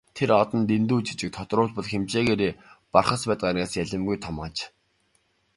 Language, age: Mongolian, 19-29